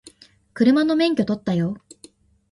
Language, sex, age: Japanese, female, 19-29